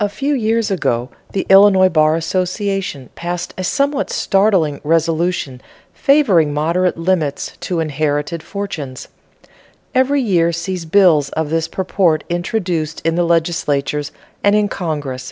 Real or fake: real